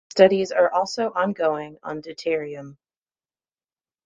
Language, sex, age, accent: English, female, 30-39, United States English